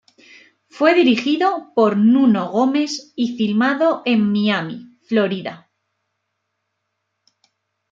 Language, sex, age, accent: Spanish, female, 19-29, España: Norte peninsular (Asturias, Castilla y León, Cantabria, País Vasco, Navarra, Aragón, La Rioja, Guadalajara, Cuenca)